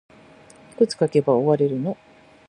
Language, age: Japanese, 60-69